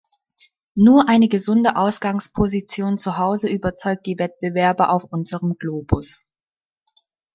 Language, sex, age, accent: German, female, 19-29, Deutschland Deutsch